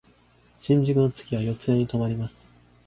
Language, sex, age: Japanese, male, 19-29